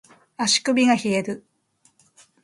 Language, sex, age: Japanese, female, 50-59